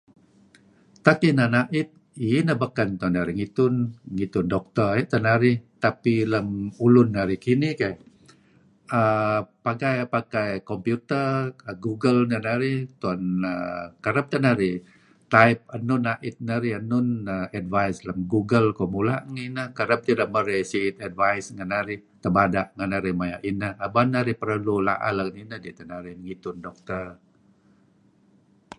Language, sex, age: Kelabit, male, 70-79